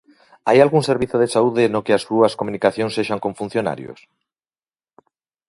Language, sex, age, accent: Galician, male, 40-49, Oriental (común en zona oriental)